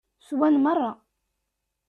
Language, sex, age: Kabyle, female, 19-29